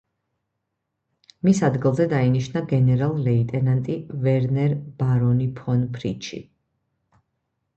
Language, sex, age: Georgian, female, 30-39